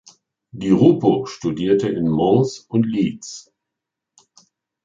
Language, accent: German, Deutschland Deutsch